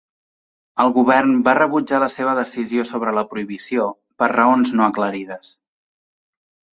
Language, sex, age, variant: Catalan, male, 30-39, Central